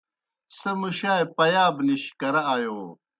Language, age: Kohistani Shina, 60-69